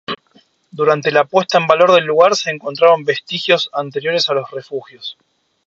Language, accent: Spanish, Rioplatense: Argentina, Uruguay, este de Bolivia, Paraguay